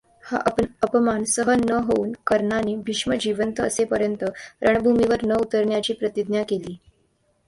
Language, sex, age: Marathi, female, under 19